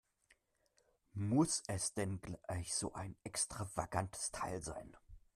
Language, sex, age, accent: German, male, 19-29, Deutschland Deutsch